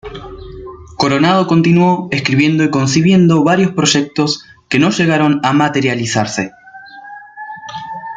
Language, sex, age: Spanish, male, under 19